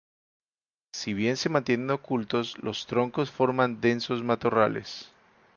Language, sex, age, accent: Spanish, male, 30-39, Andino-Pacífico: Colombia, Perú, Ecuador, oeste de Bolivia y Venezuela andina